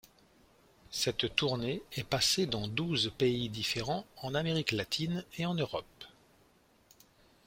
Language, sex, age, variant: French, male, 40-49, Français de métropole